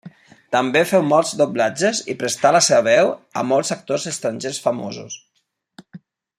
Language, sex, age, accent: Catalan, male, 40-49, valencià